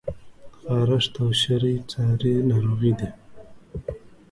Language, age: Pashto, 19-29